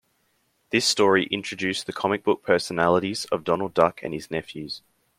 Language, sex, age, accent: English, male, under 19, Australian English